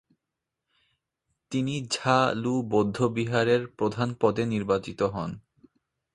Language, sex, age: Bengali, female, 19-29